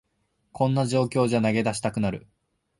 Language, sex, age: Japanese, male, 19-29